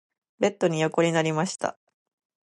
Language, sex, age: Japanese, female, under 19